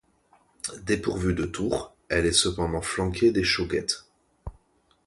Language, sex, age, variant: French, male, 30-39, Français de métropole